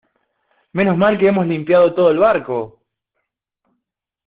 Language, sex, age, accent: Spanish, male, 40-49, Rioplatense: Argentina, Uruguay, este de Bolivia, Paraguay